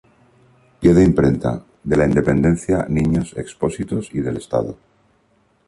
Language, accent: Spanish, España: Centro-Sur peninsular (Madrid, Toledo, Castilla-La Mancha)